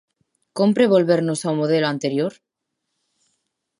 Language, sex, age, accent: Galician, female, 19-29, Normativo (estándar)